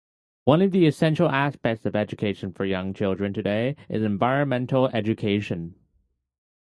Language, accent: English, United States English